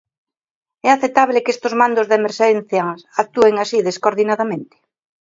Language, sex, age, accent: Galician, female, 60-69, Normativo (estándar)